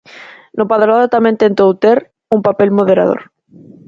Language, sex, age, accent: Galician, female, 19-29, Central (gheada)